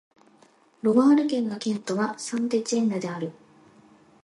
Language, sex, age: Japanese, female, 19-29